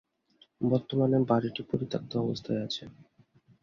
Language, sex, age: Bengali, male, 19-29